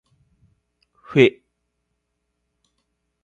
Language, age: Japanese, 40-49